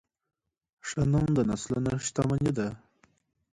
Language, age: Pashto, 19-29